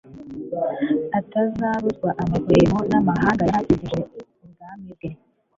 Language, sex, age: Kinyarwanda, female, 19-29